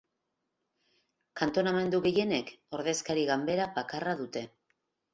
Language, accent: Basque, Mendebalekoa (Araba, Bizkaia, Gipuzkoako mendebaleko herri batzuk)